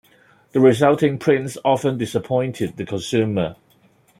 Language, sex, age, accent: English, male, 30-39, Hong Kong English